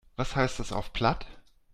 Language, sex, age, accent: German, male, 40-49, Deutschland Deutsch